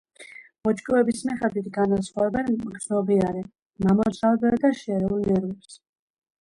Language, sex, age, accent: Georgian, female, 40-49, ჩვეულებრივი